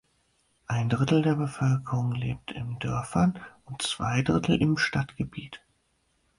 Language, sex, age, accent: German, male, 19-29, Deutschland Deutsch